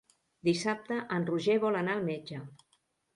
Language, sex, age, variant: Catalan, female, 50-59, Central